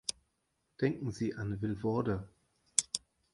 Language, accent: German, Deutschland Deutsch